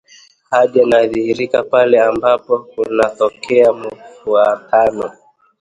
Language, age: Swahili, 30-39